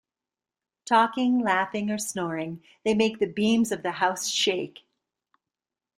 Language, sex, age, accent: English, female, 40-49, United States English